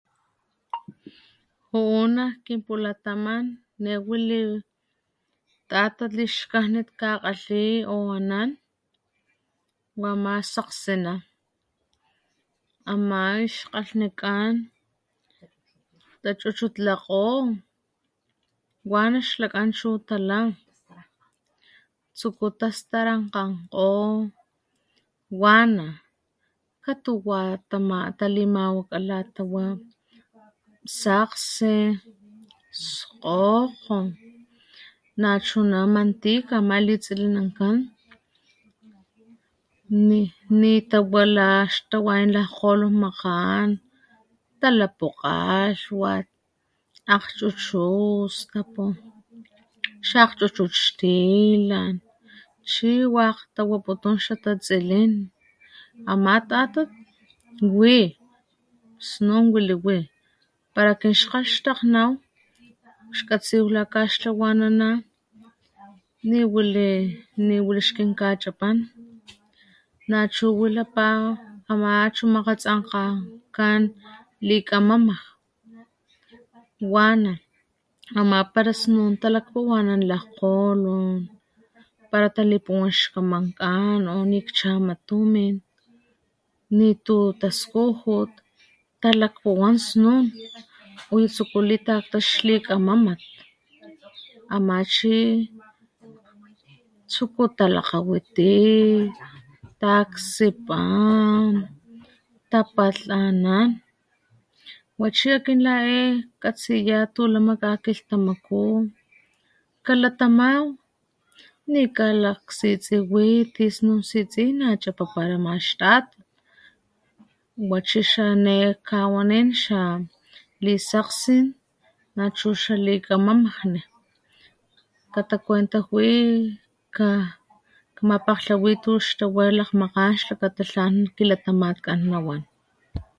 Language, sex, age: Papantla Totonac, female, 30-39